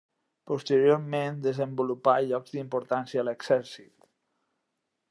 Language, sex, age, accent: Catalan, male, 50-59, valencià